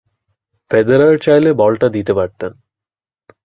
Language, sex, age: Bengali, male, under 19